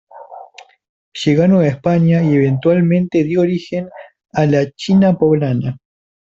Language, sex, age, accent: Spanish, male, under 19, Rioplatense: Argentina, Uruguay, este de Bolivia, Paraguay